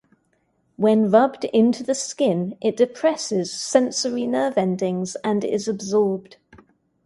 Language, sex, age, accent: English, female, 30-39, England English